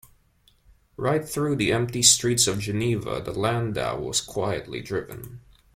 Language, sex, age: English, male, 19-29